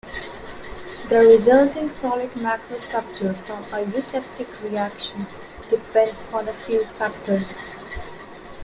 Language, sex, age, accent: English, female, 19-29, India and South Asia (India, Pakistan, Sri Lanka)